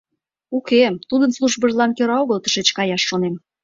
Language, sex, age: Mari, female, 30-39